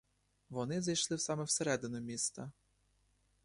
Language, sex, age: Ukrainian, male, 19-29